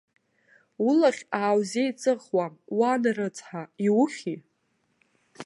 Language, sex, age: Abkhazian, female, 19-29